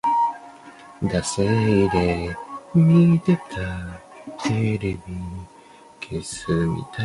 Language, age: Chinese, 19-29